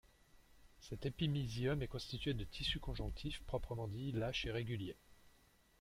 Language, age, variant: French, 30-39, Français de métropole